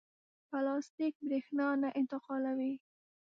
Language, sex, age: Pashto, female, 19-29